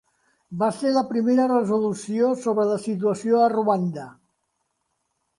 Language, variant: Catalan, Central